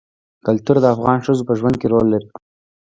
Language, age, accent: Pashto, 19-29, معیاري پښتو